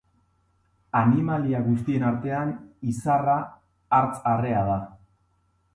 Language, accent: Basque, Erdialdekoa edo Nafarra (Gipuzkoa, Nafarroa)